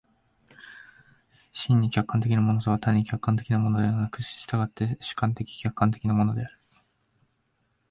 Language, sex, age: Japanese, male, 19-29